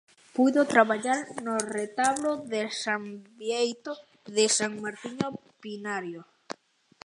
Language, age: Galician, under 19